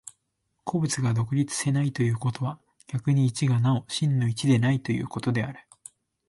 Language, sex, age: Japanese, male, 19-29